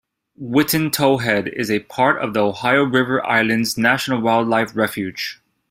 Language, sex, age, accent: English, male, 30-39, United States English